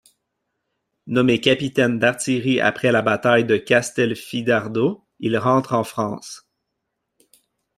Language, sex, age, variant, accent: French, male, 30-39, Français d'Amérique du Nord, Français du Canada